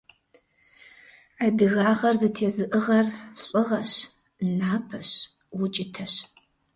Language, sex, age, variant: Kabardian, female, 40-49, Адыгэбзэ (Къэбэрдей, Кирил, Урысей)